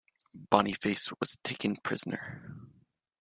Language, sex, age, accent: English, male, 19-29, United States English